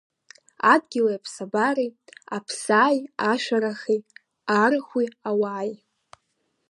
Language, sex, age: Abkhazian, female, under 19